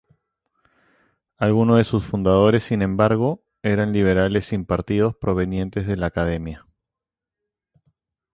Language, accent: Spanish, Andino-Pacífico: Colombia, Perú, Ecuador, oeste de Bolivia y Venezuela andina